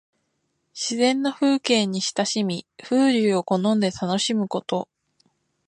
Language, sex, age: Japanese, female, 19-29